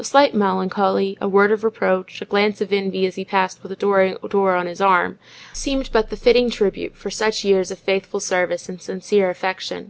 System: none